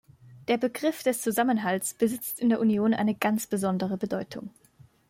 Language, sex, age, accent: German, female, under 19, Österreichisches Deutsch